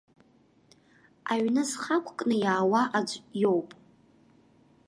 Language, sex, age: Abkhazian, female, under 19